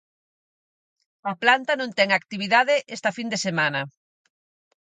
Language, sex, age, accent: Galician, female, 40-49, Atlántico (seseo e gheada)